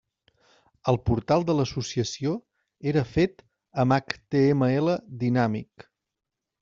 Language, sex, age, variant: Catalan, male, 30-39, Central